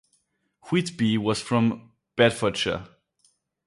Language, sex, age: English, male, 19-29